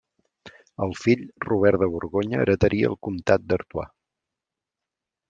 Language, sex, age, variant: Catalan, male, 40-49, Central